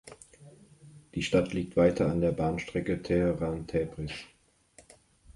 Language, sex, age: German, male, 30-39